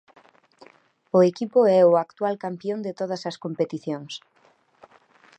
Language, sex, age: Galician, female, 30-39